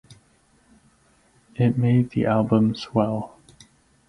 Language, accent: English, Canadian English